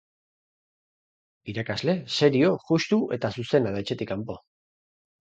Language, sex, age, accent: Basque, male, 40-49, Mendebalekoa (Araba, Bizkaia, Gipuzkoako mendebaleko herri batzuk)